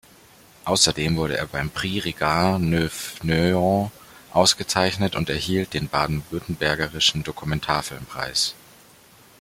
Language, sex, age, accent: German, male, 19-29, Deutschland Deutsch